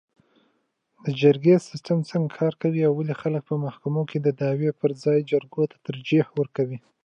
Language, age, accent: Pashto, 19-29, کندهاری لهجه